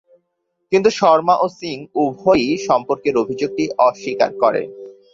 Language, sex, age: Bengali, male, 19-29